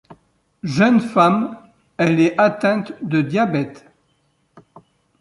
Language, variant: French, Français de métropole